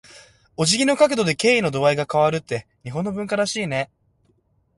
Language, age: Japanese, 19-29